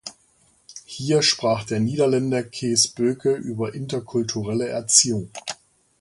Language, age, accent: German, 50-59, Deutschland Deutsch